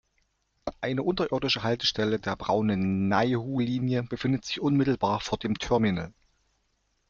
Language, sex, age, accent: German, male, 50-59, Deutschland Deutsch